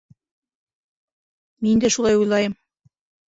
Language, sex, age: Bashkir, female, 60-69